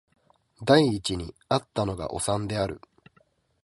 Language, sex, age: Japanese, male, 19-29